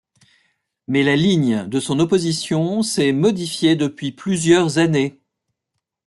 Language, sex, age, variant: French, male, 50-59, Français de métropole